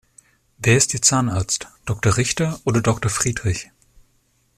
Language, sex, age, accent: German, male, 19-29, Deutschland Deutsch